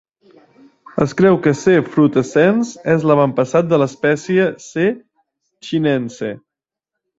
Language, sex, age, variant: Catalan, male, 19-29, Central